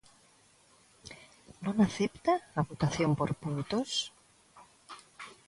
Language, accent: Galician, Neofalante